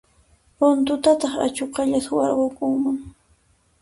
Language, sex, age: Puno Quechua, female, 19-29